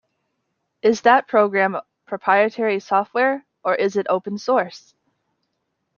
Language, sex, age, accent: English, female, 19-29, United States English